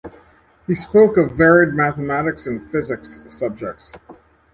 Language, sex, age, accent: English, male, 70-79, United States English